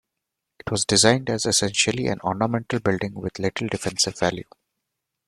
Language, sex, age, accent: English, male, 30-39, India and South Asia (India, Pakistan, Sri Lanka)